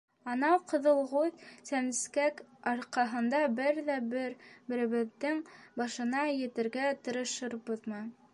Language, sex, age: Bashkir, female, under 19